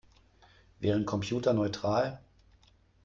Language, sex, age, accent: German, male, 30-39, Deutschland Deutsch